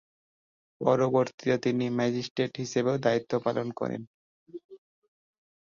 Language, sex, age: Bengali, male, 19-29